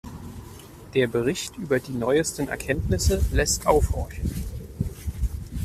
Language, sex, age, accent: German, male, 30-39, Deutschland Deutsch